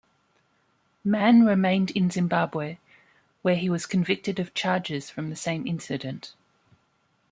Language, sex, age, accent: English, female, 30-39, Australian English